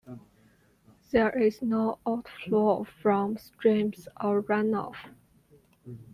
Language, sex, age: English, female, 19-29